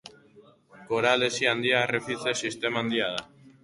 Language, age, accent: Basque, under 19, Erdialdekoa edo Nafarra (Gipuzkoa, Nafarroa)